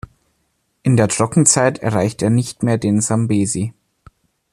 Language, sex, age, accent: German, male, 19-29, Deutschland Deutsch